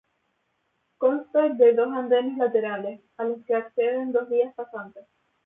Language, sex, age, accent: Spanish, female, 19-29, España: Islas Canarias